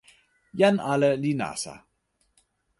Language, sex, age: Toki Pona, male, 30-39